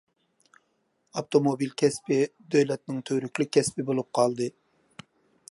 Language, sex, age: Uyghur, male, 30-39